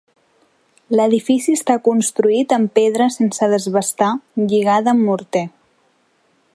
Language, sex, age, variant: Catalan, female, 19-29, Central